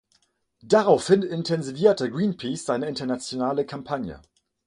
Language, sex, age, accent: German, male, 19-29, Deutschland Deutsch; Französisch Deutsch